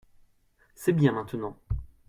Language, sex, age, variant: French, male, 19-29, Français de métropole